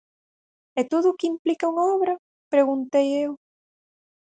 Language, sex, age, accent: Galician, female, 19-29, Central (gheada)